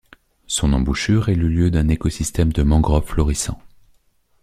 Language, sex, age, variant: French, male, 30-39, Français de métropole